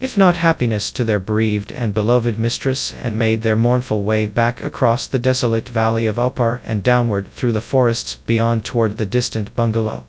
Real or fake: fake